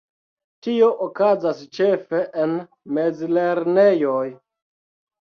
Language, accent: Esperanto, Internacia